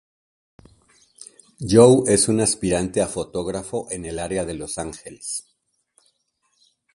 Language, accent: Spanish, México